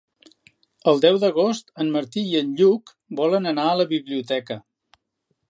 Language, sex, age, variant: Catalan, male, 60-69, Central